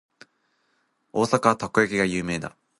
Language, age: Japanese, under 19